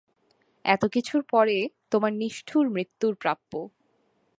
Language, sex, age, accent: Bengali, female, 19-29, প্রমিত